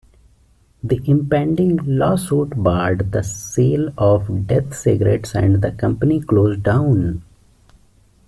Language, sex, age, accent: English, male, 19-29, India and South Asia (India, Pakistan, Sri Lanka)